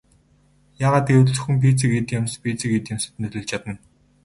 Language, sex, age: Mongolian, male, 19-29